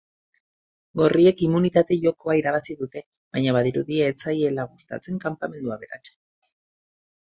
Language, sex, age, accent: Basque, female, 40-49, Erdialdekoa edo Nafarra (Gipuzkoa, Nafarroa)